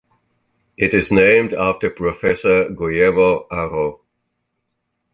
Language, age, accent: English, 60-69, Southern African (South Africa, Zimbabwe, Namibia)